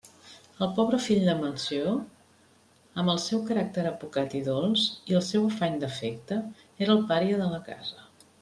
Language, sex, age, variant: Catalan, female, 50-59, Central